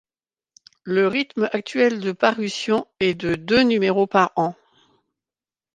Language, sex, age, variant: French, female, 50-59, Français de métropole